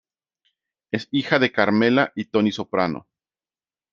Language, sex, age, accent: Spanish, male, 40-49, México